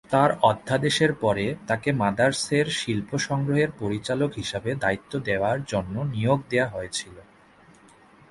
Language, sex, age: Bengali, male, 19-29